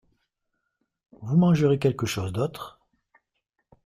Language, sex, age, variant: French, male, 50-59, Français de métropole